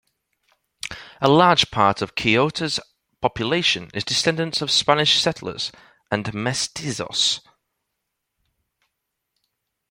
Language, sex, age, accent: English, male, 19-29, England English